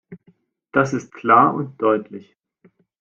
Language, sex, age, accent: German, male, 19-29, Deutschland Deutsch